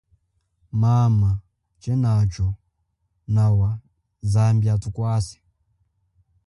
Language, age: Chokwe, 19-29